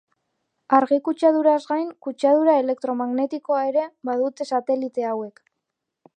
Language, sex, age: Basque, female, 19-29